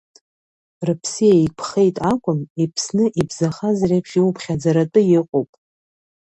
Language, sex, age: Abkhazian, female, 30-39